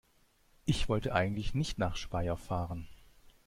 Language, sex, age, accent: German, male, 30-39, Deutschland Deutsch